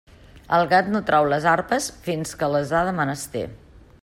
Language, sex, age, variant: Catalan, female, 50-59, Central